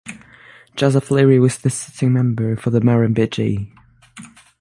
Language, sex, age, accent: English, male, under 19, french accent